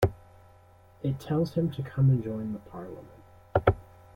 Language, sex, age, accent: English, male, 19-29, United States English